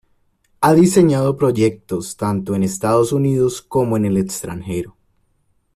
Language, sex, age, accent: Spanish, male, 19-29, Andino-Pacífico: Colombia, Perú, Ecuador, oeste de Bolivia y Venezuela andina